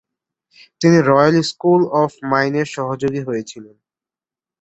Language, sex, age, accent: Bengali, male, 19-29, Native